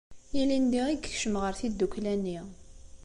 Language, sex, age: Kabyle, female, 19-29